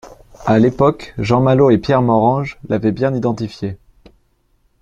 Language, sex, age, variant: French, male, 19-29, Français de métropole